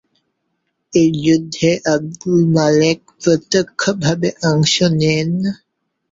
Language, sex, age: Bengali, male, 19-29